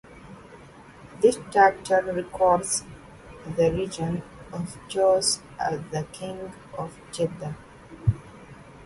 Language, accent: English, United States English